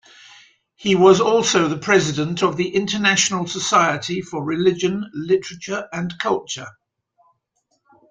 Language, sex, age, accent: English, male, 70-79, England English